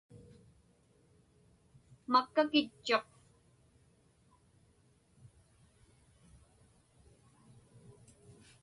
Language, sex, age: Inupiaq, female, 80-89